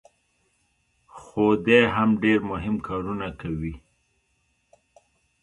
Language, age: Pashto, 60-69